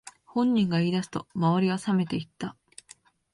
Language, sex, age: Japanese, female, 19-29